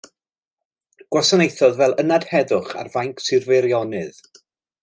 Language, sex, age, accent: Welsh, male, 40-49, Y Deyrnas Unedig Cymraeg